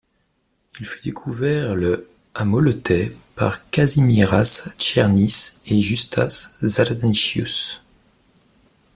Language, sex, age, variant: French, male, 30-39, Français de métropole